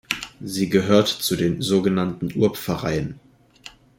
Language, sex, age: German, male, under 19